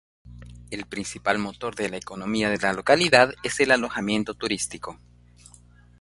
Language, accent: Spanish, América central